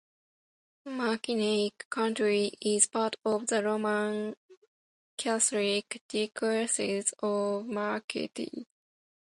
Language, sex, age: English, female, 19-29